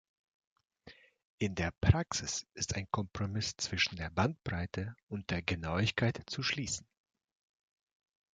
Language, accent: German, Russisch Deutsch